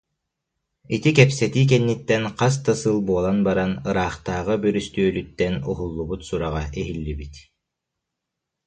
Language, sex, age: Yakut, male, 19-29